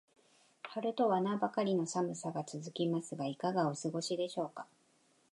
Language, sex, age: Japanese, female, 40-49